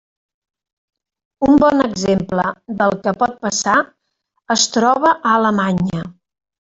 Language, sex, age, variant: Catalan, female, 60-69, Central